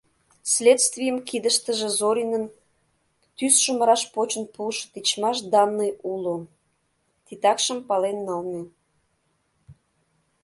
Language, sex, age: Mari, female, 30-39